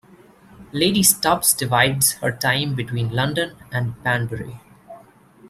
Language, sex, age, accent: English, male, 19-29, India and South Asia (India, Pakistan, Sri Lanka)